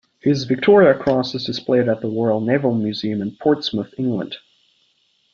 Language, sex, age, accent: English, male, under 19, United States English